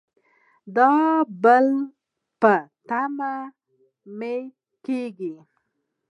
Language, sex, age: Pashto, female, 30-39